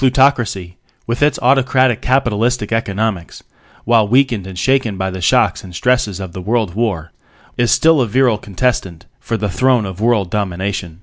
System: none